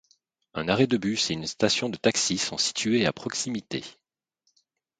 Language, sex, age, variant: French, male, 40-49, Français de métropole